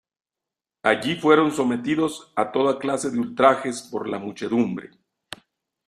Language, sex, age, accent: Spanish, male, 50-59, México